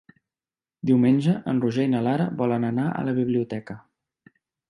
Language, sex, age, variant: Catalan, male, 30-39, Central